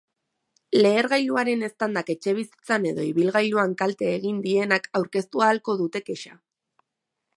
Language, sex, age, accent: Basque, female, 19-29, Erdialdekoa edo Nafarra (Gipuzkoa, Nafarroa)